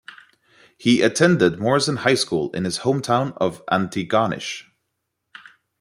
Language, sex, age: English, male, 30-39